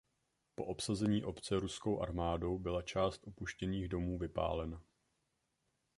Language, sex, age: Czech, male, 19-29